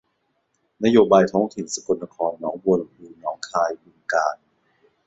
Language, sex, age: Thai, male, 30-39